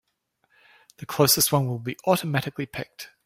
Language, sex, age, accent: English, male, 40-49, New Zealand English